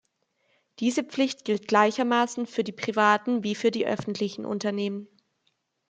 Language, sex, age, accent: German, female, 19-29, Deutschland Deutsch